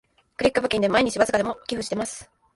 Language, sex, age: Japanese, female, under 19